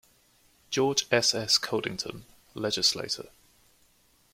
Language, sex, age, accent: English, male, 19-29, England English